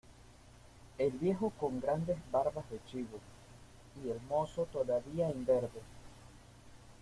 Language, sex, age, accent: Spanish, male, 30-39, Caribe: Cuba, Venezuela, Puerto Rico, República Dominicana, Panamá, Colombia caribeña, México caribeño, Costa del golfo de México